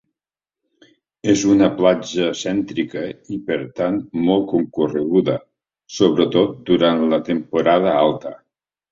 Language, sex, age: Catalan, male, 70-79